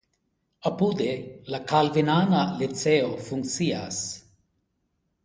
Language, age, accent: Esperanto, 60-69, Internacia